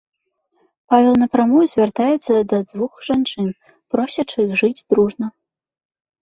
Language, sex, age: Belarusian, female, under 19